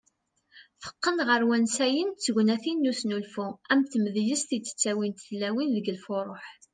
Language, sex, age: Kabyle, female, 40-49